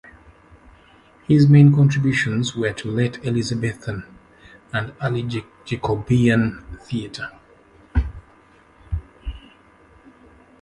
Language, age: English, 50-59